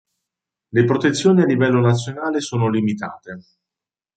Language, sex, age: Italian, male, 30-39